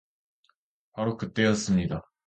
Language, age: Korean, 30-39